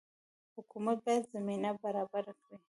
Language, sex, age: Pashto, female, 19-29